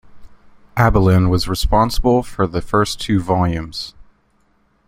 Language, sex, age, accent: English, male, 19-29, United States English